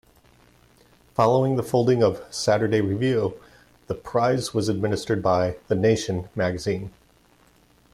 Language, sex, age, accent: English, male, 40-49, United States English